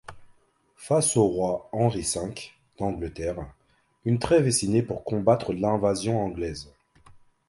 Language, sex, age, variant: French, male, 30-39, Français de métropole